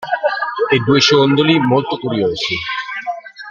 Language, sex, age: Italian, male, 50-59